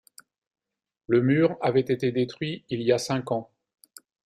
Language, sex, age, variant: French, male, 50-59, Français de métropole